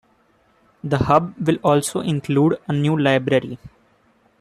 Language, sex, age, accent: English, male, 19-29, India and South Asia (India, Pakistan, Sri Lanka)